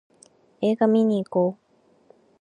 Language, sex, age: Japanese, female, 19-29